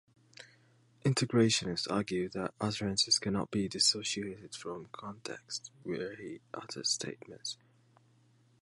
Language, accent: English, United States English